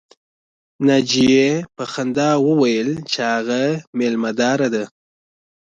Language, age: Pashto, 19-29